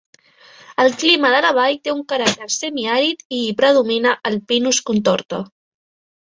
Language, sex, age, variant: Catalan, female, 19-29, Central